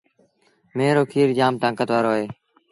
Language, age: Sindhi Bhil, 19-29